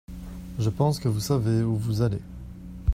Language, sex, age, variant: French, male, 40-49, Français de métropole